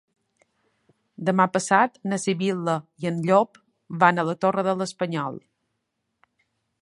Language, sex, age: Catalan, female, 40-49